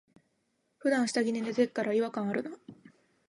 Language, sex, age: Japanese, female, 19-29